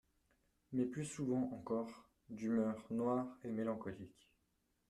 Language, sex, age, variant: French, male, under 19, Français de métropole